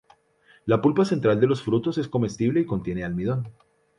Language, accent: Spanish, Andino-Pacífico: Colombia, Perú, Ecuador, oeste de Bolivia y Venezuela andina